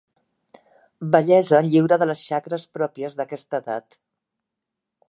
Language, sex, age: Catalan, female, 60-69